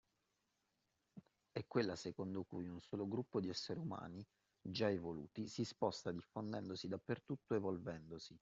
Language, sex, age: Italian, male, 30-39